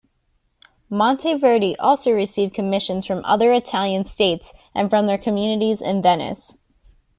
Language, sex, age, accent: English, female, 19-29, United States English